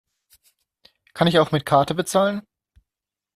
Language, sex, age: German, male, 19-29